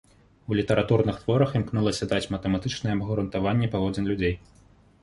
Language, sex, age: Belarusian, male, 19-29